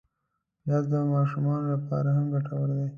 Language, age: Pashto, 19-29